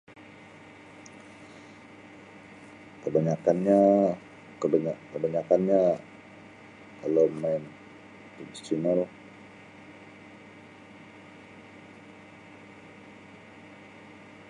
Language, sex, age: Sabah Bisaya, male, 40-49